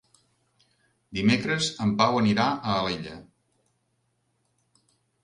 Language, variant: Catalan, Central